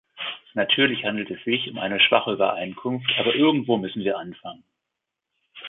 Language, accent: German, Deutschland Deutsch